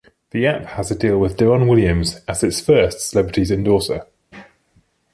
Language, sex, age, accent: English, male, 30-39, England English